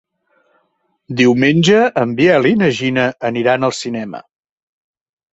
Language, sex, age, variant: Catalan, male, 50-59, Central